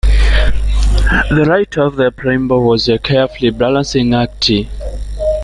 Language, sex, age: English, male, 19-29